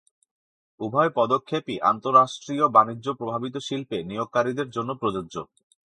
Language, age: Bengali, 30-39